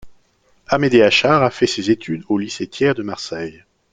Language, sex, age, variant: French, male, 30-39, Français de métropole